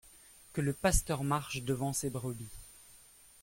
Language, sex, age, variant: French, male, 30-39, Français de métropole